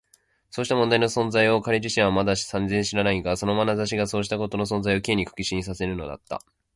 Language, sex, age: Japanese, male, 19-29